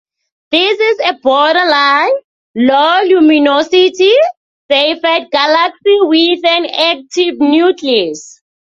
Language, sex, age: English, female, 19-29